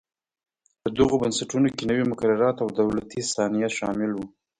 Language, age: Pashto, 19-29